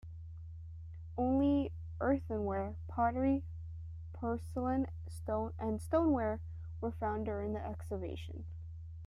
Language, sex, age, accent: English, female, 19-29, United States English